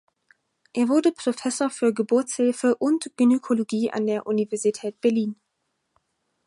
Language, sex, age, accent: German, female, 19-29, Deutschland Deutsch